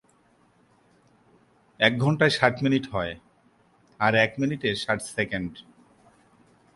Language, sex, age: Bengali, male, 30-39